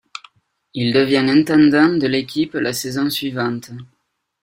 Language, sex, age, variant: French, male, 30-39, Français de métropole